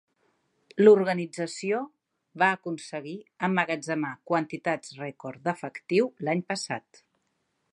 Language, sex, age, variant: Catalan, female, 50-59, Central